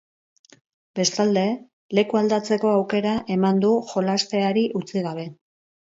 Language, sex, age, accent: Basque, female, 50-59, Mendebalekoa (Araba, Bizkaia, Gipuzkoako mendebaleko herri batzuk)